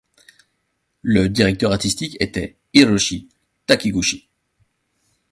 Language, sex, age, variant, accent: French, male, 40-49, Français d'Europe, Français de Belgique